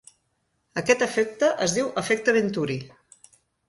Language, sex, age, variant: Catalan, female, 40-49, Central